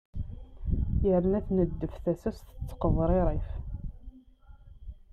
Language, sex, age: Kabyle, female, 19-29